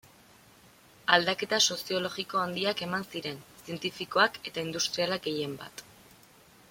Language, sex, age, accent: Basque, female, 19-29, Erdialdekoa edo Nafarra (Gipuzkoa, Nafarroa)